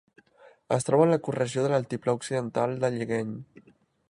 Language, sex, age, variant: Catalan, male, 19-29, Central